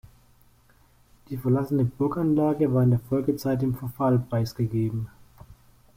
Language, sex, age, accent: German, male, 19-29, Deutschland Deutsch